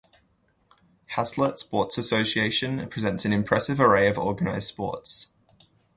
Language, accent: English, Australian English